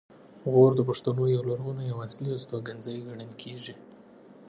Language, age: Pashto, 30-39